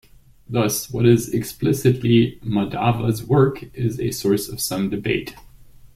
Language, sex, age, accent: English, male, 40-49, United States English